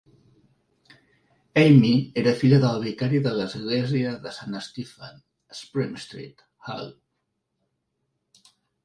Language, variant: Catalan, Central